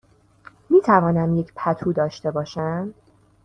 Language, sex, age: Persian, female, 19-29